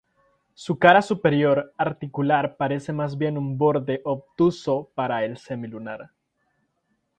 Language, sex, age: Spanish, female, 19-29